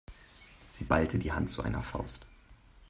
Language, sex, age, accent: German, male, 19-29, Deutschland Deutsch